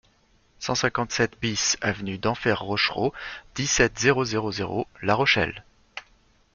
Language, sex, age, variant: French, male, 40-49, Français de métropole